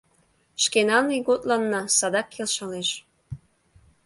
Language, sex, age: Mari, female, 30-39